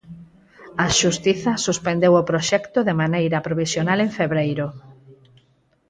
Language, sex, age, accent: Galician, female, 40-49, Normativo (estándar)